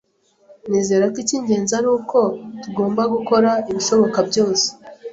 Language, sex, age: Kinyarwanda, female, 19-29